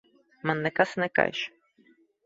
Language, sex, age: Latvian, female, 30-39